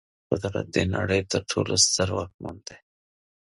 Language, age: Pashto, 19-29